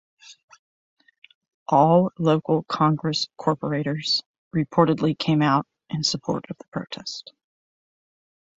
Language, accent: English, United States English